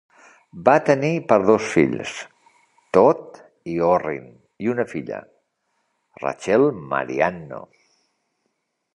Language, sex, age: Catalan, male, 50-59